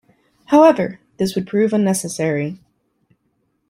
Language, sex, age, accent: English, female, 30-39, United States English